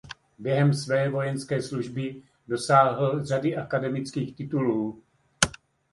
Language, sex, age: Czech, male, 50-59